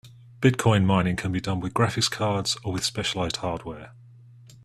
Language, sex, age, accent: English, male, 30-39, England English